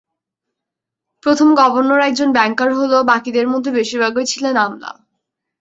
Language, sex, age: Bengali, female, 19-29